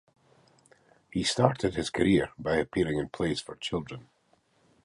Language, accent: English, Scottish English